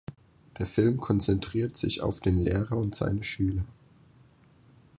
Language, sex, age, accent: German, male, 19-29, Deutschland Deutsch